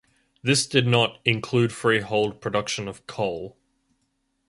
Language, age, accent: English, 19-29, Australian English